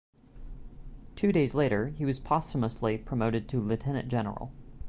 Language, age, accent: English, 19-29, United States English